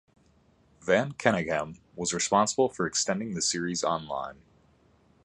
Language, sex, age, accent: English, male, 19-29, United States English